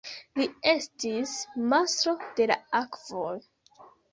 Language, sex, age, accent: Esperanto, female, 19-29, Internacia